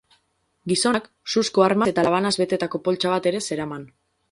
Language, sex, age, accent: Basque, female, 19-29, Mendebalekoa (Araba, Bizkaia, Gipuzkoako mendebaleko herri batzuk)